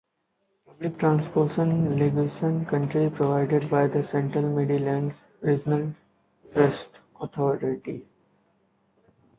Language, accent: English, India and South Asia (India, Pakistan, Sri Lanka)